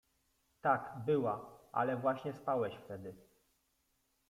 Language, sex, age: Polish, male, 30-39